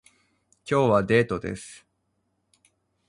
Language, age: Japanese, 19-29